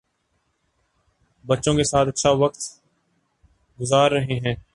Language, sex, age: Urdu, male, 19-29